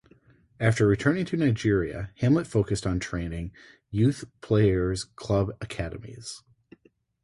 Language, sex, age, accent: English, male, 30-39, United States English